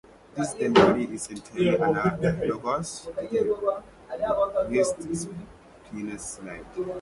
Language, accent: English, Nigerian English